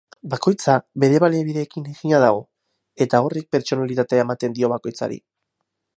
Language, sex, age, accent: Basque, male, 19-29, Mendebalekoa (Araba, Bizkaia, Gipuzkoako mendebaleko herri batzuk)